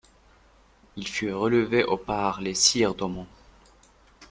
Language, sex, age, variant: French, male, 19-29, Français de métropole